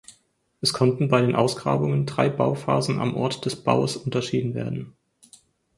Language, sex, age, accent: German, male, 30-39, Deutschland Deutsch